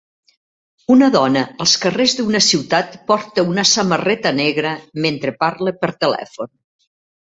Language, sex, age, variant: Catalan, female, 60-69, Central